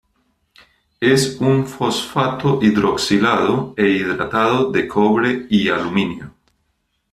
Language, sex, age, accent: Spanish, male, 40-49, Andino-Pacífico: Colombia, Perú, Ecuador, oeste de Bolivia y Venezuela andina